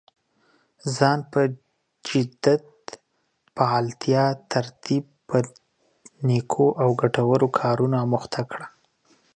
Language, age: Pashto, 19-29